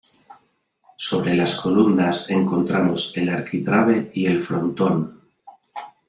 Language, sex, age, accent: Spanish, male, 30-39, España: Centro-Sur peninsular (Madrid, Toledo, Castilla-La Mancha)